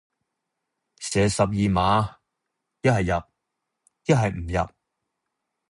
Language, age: Cantonese, 40-49